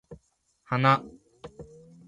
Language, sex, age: Japanese, male, 19-29